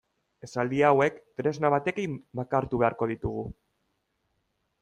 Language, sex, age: Basque, male, 30-39